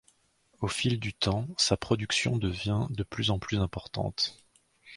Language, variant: French, Français de métropole